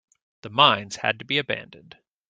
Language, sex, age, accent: English, male, 40-49, United States English